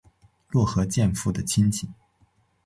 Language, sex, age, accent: Chinese, male, under 19, 出生地：黑龙江省